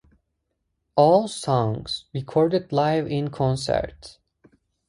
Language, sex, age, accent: English, male, 19-29, United States English